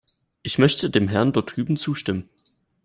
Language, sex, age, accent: German, male, 19-29, Deutschland Deutsch